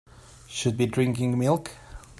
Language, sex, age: English, male, 30-39